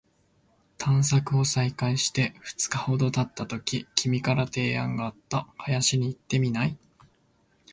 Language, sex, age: Japanese, male, 19-29